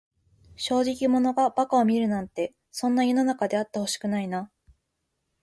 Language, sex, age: Japanese, female, 19-29